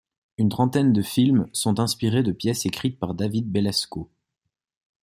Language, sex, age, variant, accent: French, male, 19-29, Français d'Europe, Français de Suisse